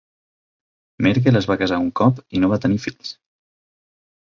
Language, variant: Catalan, Central